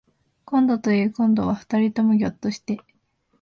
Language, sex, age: Japanese, female, 19-29